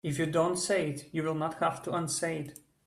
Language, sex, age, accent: English, male, 19-29, England English